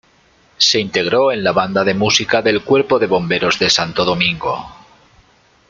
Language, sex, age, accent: Spanish, male, 30-39, España: Centro-Sur peninsular (Madrid, Toledo, Castilla-La Mancha)